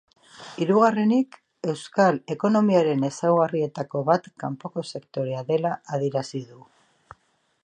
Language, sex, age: Basque, female, 50-59